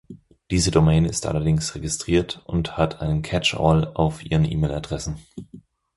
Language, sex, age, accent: German, male, 30-39, Deutschland Deutsch